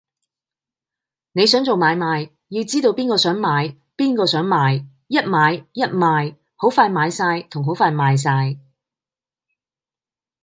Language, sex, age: Cantonese, female, 40-49